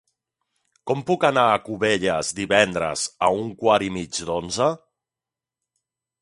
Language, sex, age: Catalan, male, 40-49